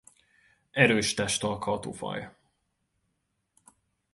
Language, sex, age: Hungarian, male, 30-39